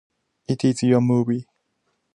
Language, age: English, 19-29